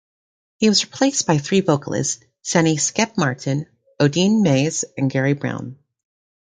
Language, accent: English, United States English